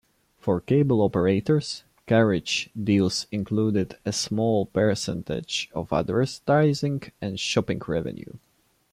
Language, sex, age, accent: English, male, 19-29, England English